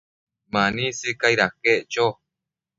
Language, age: Matsés, under 19